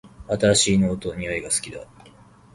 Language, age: Japanese, 19-29